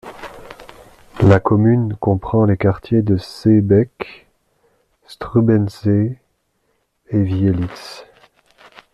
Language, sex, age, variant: French, male, 30-39, Français de métropole